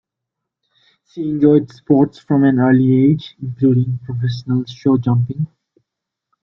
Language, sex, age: English, male, 19-29